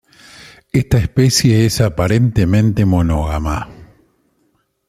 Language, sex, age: Spanish, male, 50-59